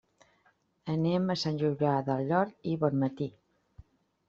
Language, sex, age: Catalan, female, 60-69